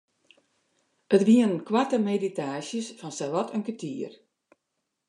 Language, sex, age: Western Frisian, female, 60-69